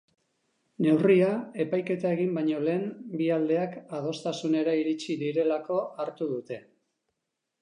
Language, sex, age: Basque, male, 60-69